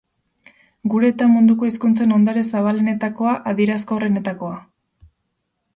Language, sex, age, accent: Basque, female, 19-29, Erdialdekoa edo Nafarra (Gipuzkoa, Nafarroa)